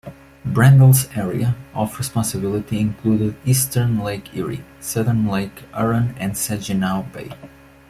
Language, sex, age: English, male, 19-29